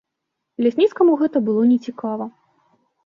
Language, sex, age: Belarusian, female, 19-29